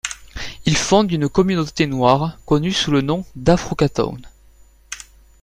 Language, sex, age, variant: French, male, 19-29, Français de métropole